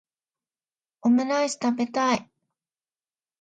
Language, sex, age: Japanese, female, 40-49